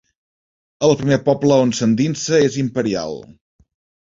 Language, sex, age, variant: Catalan, male, 19-29, Central